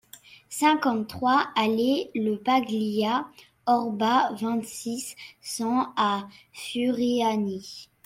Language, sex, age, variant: French, female, under 19, Français de métropole